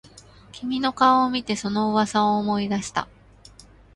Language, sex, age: Japanese, female, 30-39